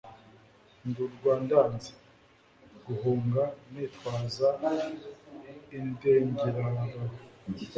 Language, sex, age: Kinyarwanda, male, 19-29